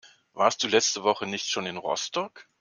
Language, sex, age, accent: German, male, 60-69, Deutschland Deutsch